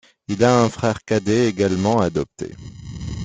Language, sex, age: French, male, 30-39